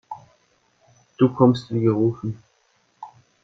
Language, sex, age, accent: German, male, 30-39, Deutschland Deutsch